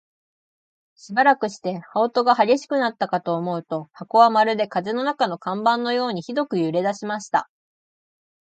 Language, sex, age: Japanese, female, 19-29